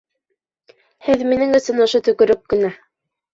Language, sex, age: Bashkir, female, 19-29